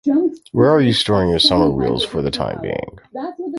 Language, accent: English, United States English